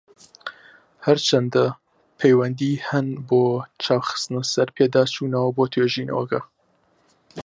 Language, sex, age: Central Kurdish, male, 19-29